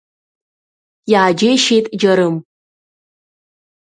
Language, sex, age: Abkhazian, female, under 19